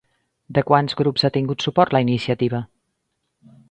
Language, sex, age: Catalan, female, 50-59